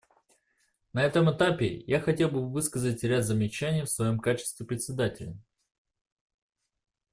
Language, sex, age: Russian, male, under 19